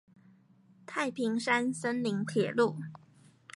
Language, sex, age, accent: Chinese, female, 19-29, 出生地：臺北市